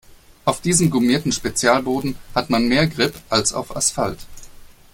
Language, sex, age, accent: German, male, 40-49, Deutschland Deutsch